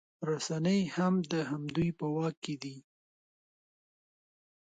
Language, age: Pashto, 19-29